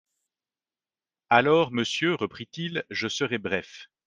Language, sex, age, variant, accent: French, male, 40-49, Français d'Europe, Français de Belgique